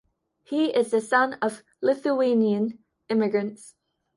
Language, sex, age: English, female, under 19